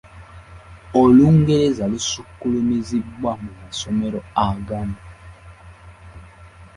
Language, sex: Ganda, male